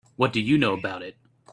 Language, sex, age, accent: English, male, 19-29, United States English